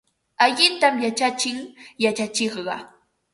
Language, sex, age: Ambo-Pasco Quechua, female, 30-39